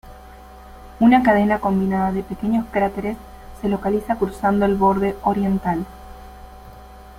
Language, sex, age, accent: Spanish, female, 30-39, Rioplatense: Argentina, Uruguay, este de Bolivia, Paraguay